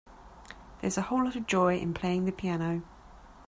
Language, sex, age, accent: English, female, 40-49, England English